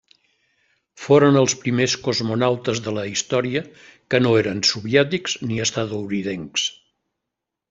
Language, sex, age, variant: Catalan, male, 70-79, Central